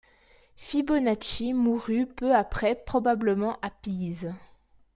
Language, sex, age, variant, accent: French, female, 19-29, Français d'Europe, Français de Belgique